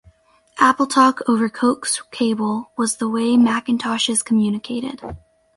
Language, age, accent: English, under 19, United States English